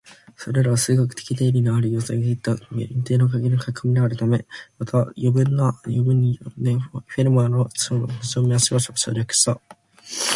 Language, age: Japanese, 19-29